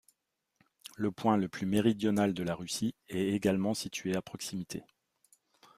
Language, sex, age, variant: French, male, 40-49, Français de métropole